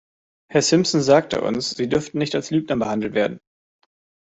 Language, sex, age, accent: German, male, 30-39, Deutschland Deutsch